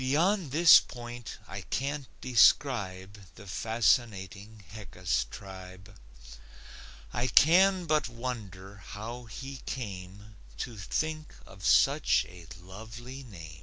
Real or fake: real